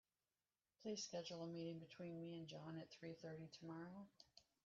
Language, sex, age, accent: English, female, 60-69, United States English